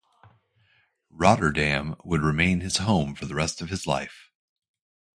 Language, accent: English, United States English